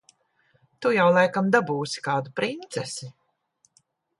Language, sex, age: Latvian, female, 60-69